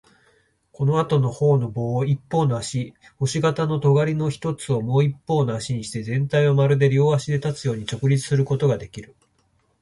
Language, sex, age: Japanese, male, 40-49